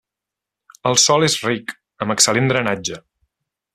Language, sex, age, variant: Catalan, male, 30-39, Central